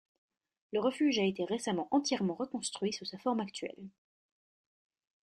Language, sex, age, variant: French, female, 19-29, Français de métropole